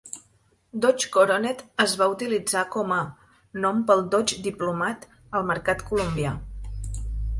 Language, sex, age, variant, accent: Catalan, female, 30-39, Central, nord-oriental; Empordanès